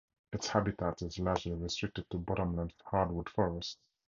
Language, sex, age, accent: English, male, 30-39, Southern African (South Africa, Zimbabwe, Namibia)